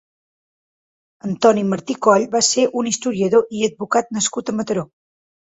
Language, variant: Catalan, Central